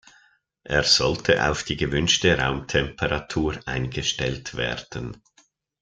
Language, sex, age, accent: German, male, 60-69, Schweizerdeutsch